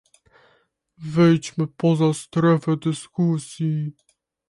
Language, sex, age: Polish, female, 19-29